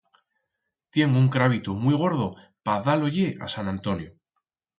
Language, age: Aragonese, 30-39